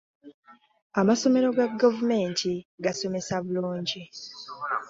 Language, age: Ganda, 30-39